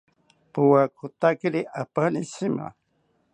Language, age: South Ucayali Ashéninka, 60-69